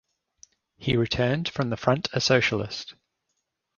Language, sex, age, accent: English, male, 30-39, Australian English